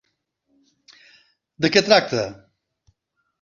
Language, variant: Catalan, Septentrional